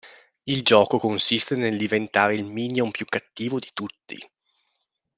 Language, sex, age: Italian, male, 19-29